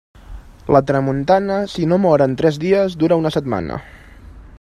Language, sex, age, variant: Catalan, male, 19-29, Central